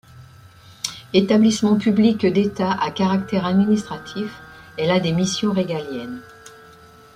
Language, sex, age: French, female, 60-69